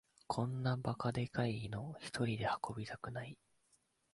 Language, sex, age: Japanese, male, 19-29